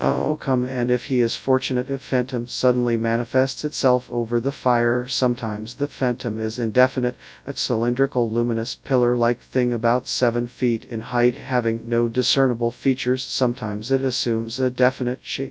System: TTS, FastPitch